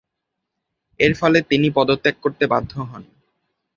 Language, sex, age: Bengali, male, under 19